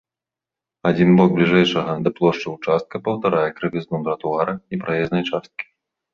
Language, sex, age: Belarusian, male, 30-39